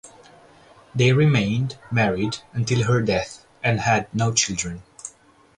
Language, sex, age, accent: English, male, 30-39, United States English